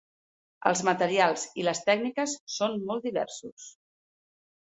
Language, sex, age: Catalan, female, 40-49